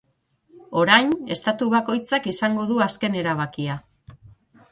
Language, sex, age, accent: Basque, female, 40-49, Mendebalekoa (Araba, Bizkaia, Gipuzkoako mendebaleko herri batzuk)